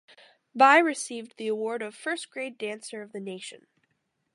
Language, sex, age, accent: English, female, under 19, United States English